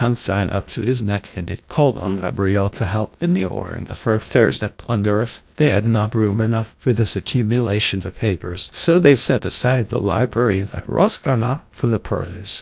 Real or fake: fake